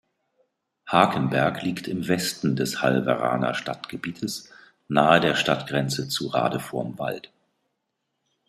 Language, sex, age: German, male, 50-59